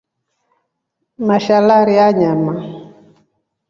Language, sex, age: Rombo, female, 40-49